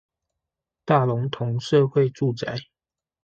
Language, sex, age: Chinese, male, 19-29